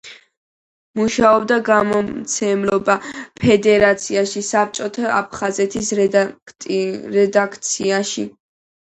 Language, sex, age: Georgian, female, 19-29